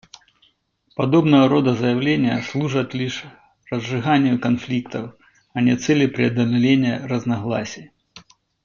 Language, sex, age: Russian, male, 40-49